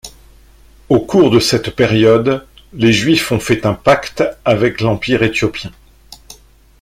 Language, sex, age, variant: French, male, 50-59, Français de métropole